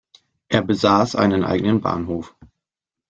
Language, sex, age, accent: German, male, 19-29, Deutschland Deutsch